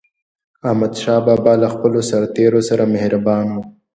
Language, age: Pashto, 19-29